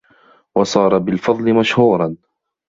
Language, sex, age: Arabic, male, 30-39